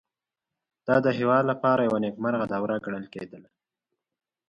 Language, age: Pashto, 19-29